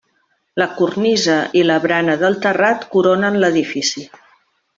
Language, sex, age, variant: Catalan, female, 50-59, Central